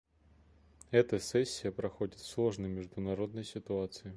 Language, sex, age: Russian, male, 30-39